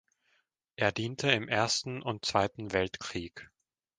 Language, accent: German, Österreichisches Deutsch